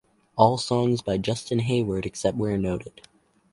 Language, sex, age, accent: English, male, under 19, Canadian English